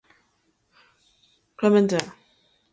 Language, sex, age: English, female, 19-29